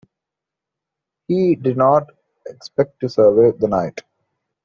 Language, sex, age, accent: English, male, 19-29, India and South Asia (India, Pakistan, Sri Lanka)